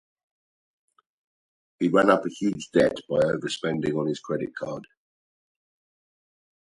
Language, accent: English, England English